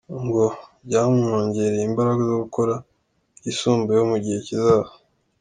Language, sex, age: Kinyarwanda, male, under 19